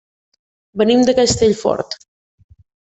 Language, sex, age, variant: Catalan, female, 19-29, Septentrional